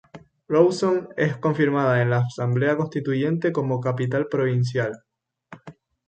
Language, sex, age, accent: Spanish, male, 19-29, España: Islas Canarias